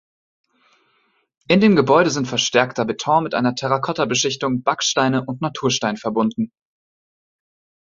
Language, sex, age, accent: German, male, 19-29, Deutschland Deutsch